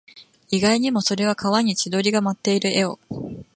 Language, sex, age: Japanese, female, 19-29